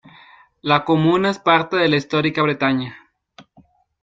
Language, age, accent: Spanish, 19-29, América central